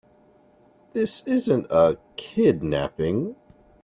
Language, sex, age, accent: English, male, 40-49, United States English